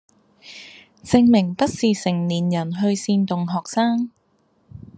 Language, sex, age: Cantonese, female, 30-39